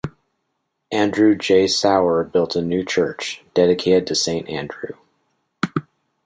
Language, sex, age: English, male, 50-59